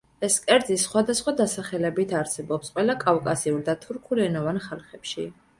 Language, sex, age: Georgian, female, 19-29